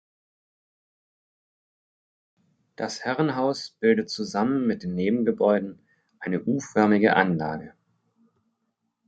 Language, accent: German, Deutschland Deutsch; Hochdeutsch